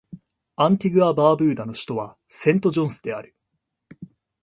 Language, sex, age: Japanese, male, 19-29